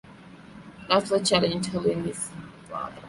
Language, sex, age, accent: English, female, 30-39, India and South Asia (India, Pakistan, Sri Lanka)